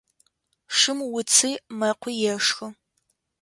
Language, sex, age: Adyghe, female, 19-29